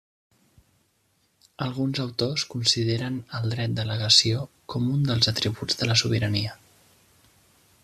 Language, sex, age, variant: Catalan, male, 19-29, Central